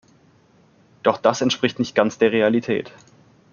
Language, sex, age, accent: German, male, 30-39, Deutschland Deutsch